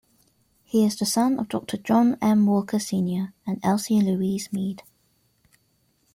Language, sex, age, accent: English, female, 19-29, England English